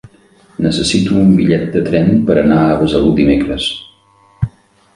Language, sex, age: Catalan, male, 50-59